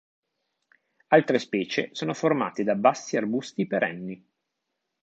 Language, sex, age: Italian, male, 40-49